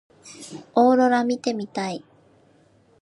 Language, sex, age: Japanese, female, 19-29